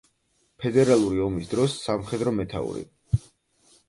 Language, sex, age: Georgian, male, 19-29